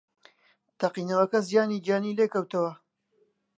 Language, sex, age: Central Kurdish, male, 19-29